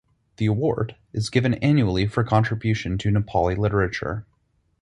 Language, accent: English, United States English